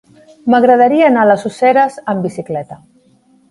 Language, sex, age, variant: Catalan, female, 40-49, Central